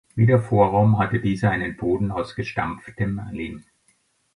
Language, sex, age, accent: German, male, 60-69, Österreichisches Deutsch